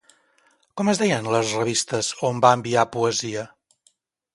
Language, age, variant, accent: Catalan, 50-59, Central, central